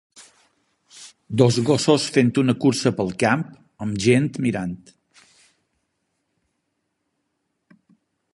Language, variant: Catalan, Balear